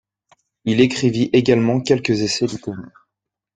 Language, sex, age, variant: French, male, 19-29, Français de métropole